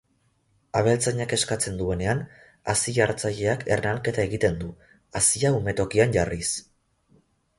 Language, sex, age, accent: Basque, male, 19-29, Mendebalekoa (Araba, Bizkaia, Gipuzkoako mendebaleko herri batzuk)